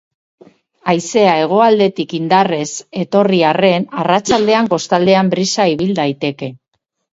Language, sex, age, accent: Basque, female, 50-59, Erdialdekoa edo Nafarra (Gipuzkoa, Nafarroa)